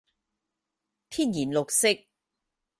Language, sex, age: Cantonese, female, 30-39